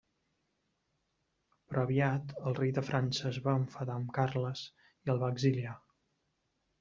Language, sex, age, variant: Catalan, male, 30-39, Central